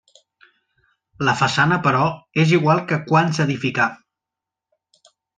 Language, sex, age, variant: Catalan, male, 40-49, Central